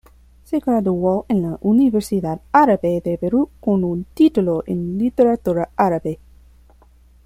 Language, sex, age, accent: Spanish, female, 19-29, España: Centro-Sur peninsular (Madrid, Toledo, Castilla-La Mancha)